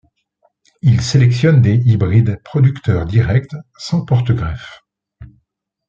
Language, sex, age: French, male, 40-49